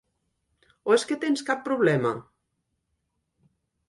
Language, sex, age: Catalan, female, 60-69